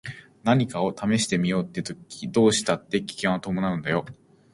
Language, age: Japanese, 19-29